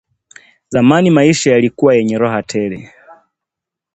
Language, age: Swahili, 19-29